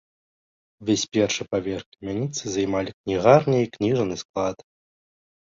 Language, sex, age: Belarusian, male, 19-29